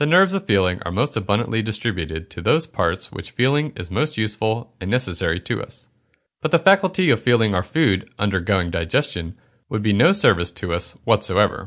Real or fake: real